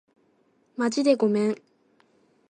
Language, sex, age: Japanese, female, 19-29